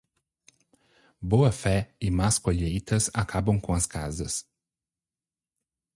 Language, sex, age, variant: Portuguese, male, 30-39, Portuguese (Brasil)